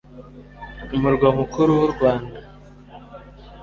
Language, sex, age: Kinyarwanda, male, 19-29